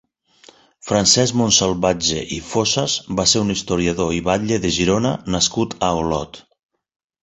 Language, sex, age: Catalan, male, 40-49